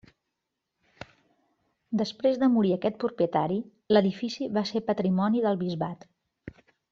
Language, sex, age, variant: Catalan, female, 50-59, Central